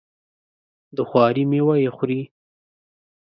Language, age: Pashto, 19-29